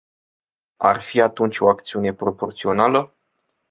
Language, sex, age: Romanian, male, 19-29